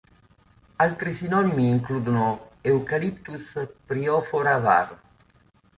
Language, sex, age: Italian, male, 50-59